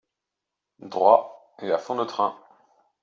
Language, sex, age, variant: French, male, 30-39, Français de métropole